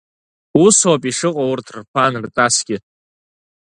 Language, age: Abkhazian, under 19